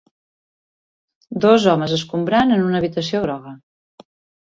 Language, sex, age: Catalan, female, 50-59